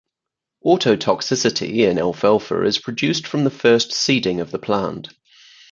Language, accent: English, England English; New Zealand English